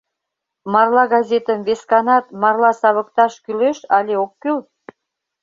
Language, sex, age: Mari, female, 50-59